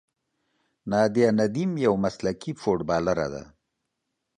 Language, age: Pashto, 50-59